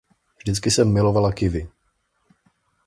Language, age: Czech, 30-39